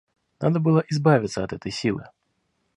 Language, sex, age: Russian, male, 19-29